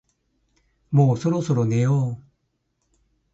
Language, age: Japanese, 70-79